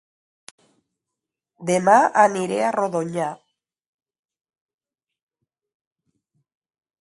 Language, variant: Catalan, Nord-Occidental